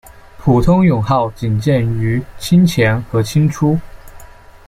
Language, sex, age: Chinese, male, 19-29